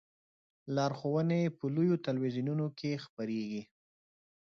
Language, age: Pashto, 30-39